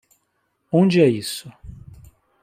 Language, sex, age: Portuguese, male, 40-49